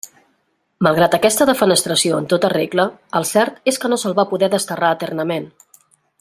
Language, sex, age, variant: Catalan, female, 40-49, Central